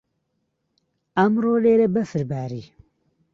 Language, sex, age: Central Kurdish, female, 30-39